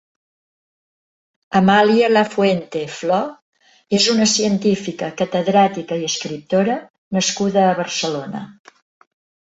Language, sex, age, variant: Catalan, female, 60-69, Central